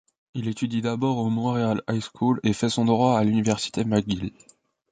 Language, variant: French, Français de métropole